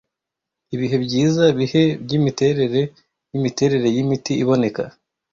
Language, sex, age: Kinyarwanda, male, 19-29